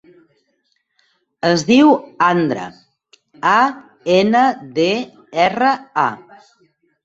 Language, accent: Catalan, gironí